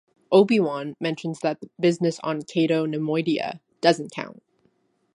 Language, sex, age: English, female, 19-29